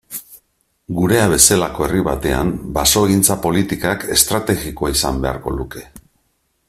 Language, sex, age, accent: Basque, male, 50-59, Mendebalekoa (Araba, Bizkaia, Gipuzkoako mendebaleko herri batzuk)